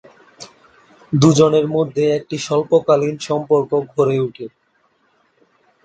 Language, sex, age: Bengali, male, 19-29